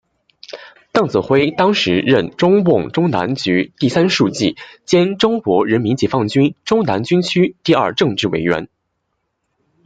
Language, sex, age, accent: Chinese, male, 19-29, 出生地：山东省